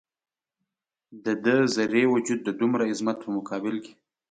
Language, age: Pashto, 19-29